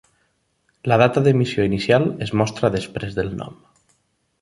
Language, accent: Catalan, valencià